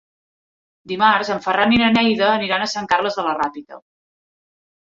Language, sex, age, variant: Catalan, female, 30-39, Central